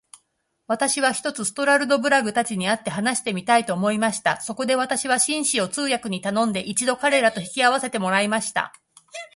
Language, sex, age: Japanese, female, 50-59